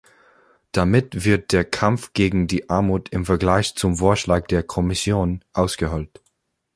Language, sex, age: German, male, 19-29